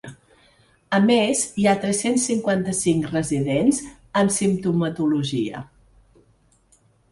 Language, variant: Catalan, Central